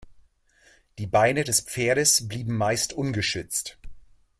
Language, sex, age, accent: German, male, 40-49, Deutschland Deutsch